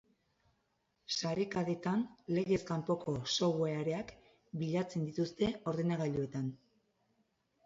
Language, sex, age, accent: Basque, female, 40-49, Erdialdekoa edo Nafarra (Gipuzkoa, Nafarroa)